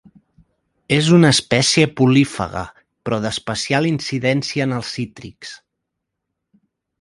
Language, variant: Catalan, Central